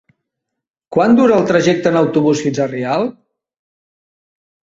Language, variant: Catalan, Central